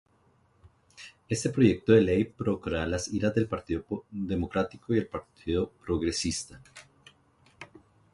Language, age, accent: Spanish, 40-49, Andino-Pacífico: Colombia, Perú, Ecuador, oeste de Bolivia y Venezuela andina